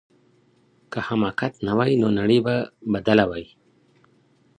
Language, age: Pashto, 30-39